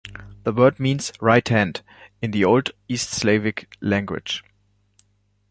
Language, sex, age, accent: English, male, 19-29, United States English